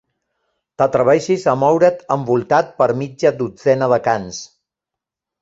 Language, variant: Catalan, Central